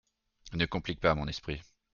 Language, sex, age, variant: French, male, 19-29, Français de métropole